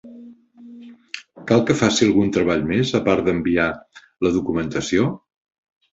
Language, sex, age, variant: Catalan, male, 60-69, Central